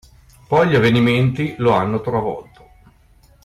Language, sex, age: Italian, male, 50-59